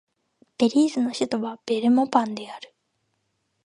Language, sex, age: Japanese, female, 19-29